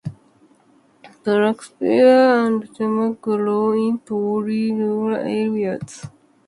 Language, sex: English, female